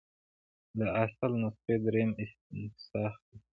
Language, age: Pashto, 19-29